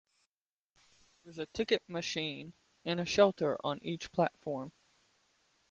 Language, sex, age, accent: English, male, 19-29, United States English